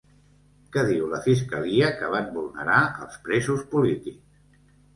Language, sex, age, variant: Catalan, male, 60-69, Central